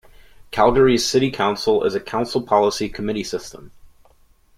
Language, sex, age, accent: English, male, 19-29, United States English